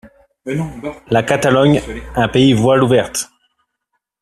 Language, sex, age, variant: French, male, 30-39, Français de métropole